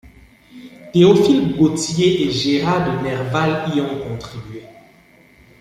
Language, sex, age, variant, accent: French, male, 19-29, Français d'Afrique subsaharienne et des îles africaines, Français du Cameroun